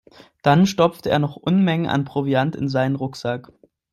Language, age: German, 19-29